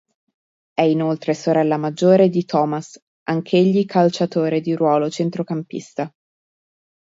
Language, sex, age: Italian, female, 30-39